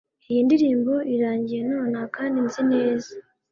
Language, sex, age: Kinyarwanda, female, 19-29